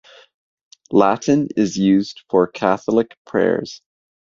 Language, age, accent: English, 30-39, Canadian English